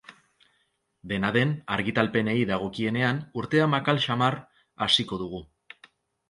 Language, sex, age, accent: Basque, male, 30-39, Erdialdekoa edo Nafarra (Gipuzkoa, Nafarroa)